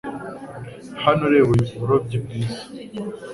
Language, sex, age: Kinyarwanda, male, 19-29